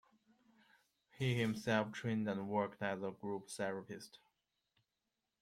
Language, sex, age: English, male, 30-39